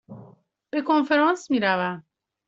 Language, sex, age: Persian, female, 40-49